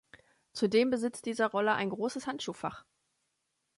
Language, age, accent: German, 30-39, Deutschland Deutsch